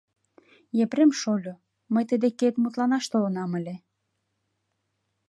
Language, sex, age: Mari, female, 19-29